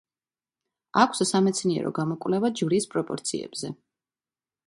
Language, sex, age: Georgian, female, 30-39